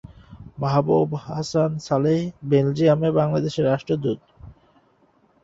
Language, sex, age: Bengali, male, 19-29